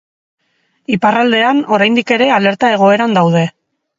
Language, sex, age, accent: Basque, female, 40-49, Erdialdekoa edo Nafarra (Gipuzkoa, Nafarroa)